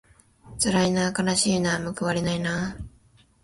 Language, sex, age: Japanese, female, 19-29